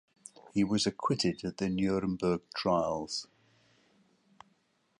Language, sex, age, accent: English, male, 70-79, England English